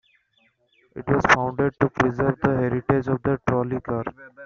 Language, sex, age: English, male, 19-29